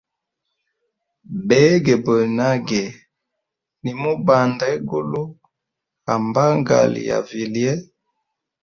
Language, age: Hemba, 19-29